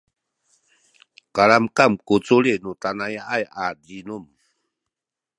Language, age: Sakizaya, 60-69